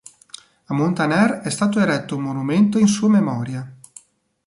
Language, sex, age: Italian, male, 40-49